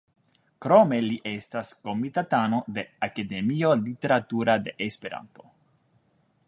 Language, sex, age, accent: Esperanto, male, 19-29, Internacia